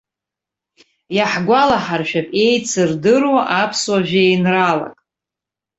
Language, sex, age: Abkhazian, female, 40-49